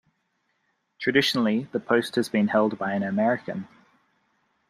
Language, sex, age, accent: English, male, 19-29, Australian English